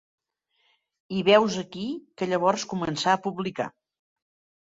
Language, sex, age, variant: Catalan, female, 60-69, Central